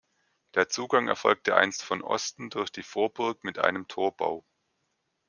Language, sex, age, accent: German, male, 40-49, Deutschland Deutsch